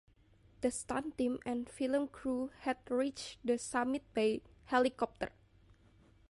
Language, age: English, 19-29